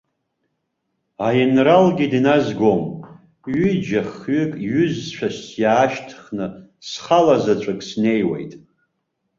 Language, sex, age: Abkhazian, male, 50-59